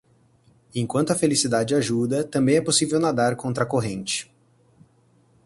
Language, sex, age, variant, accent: Portuguese, male, 19-29, Portuguese (Brasil), Paulista